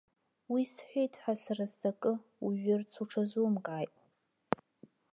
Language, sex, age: Abkhazian, female, under 19